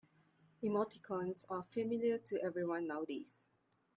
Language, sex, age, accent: English, female, 30-39, Malaysian English